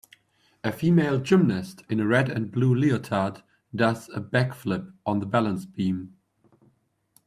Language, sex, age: English, male, 30-39